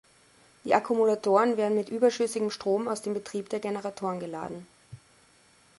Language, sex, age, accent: German, female, 30-39, Österreichisches Deutsch